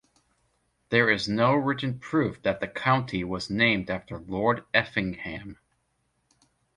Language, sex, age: English, male, 19-29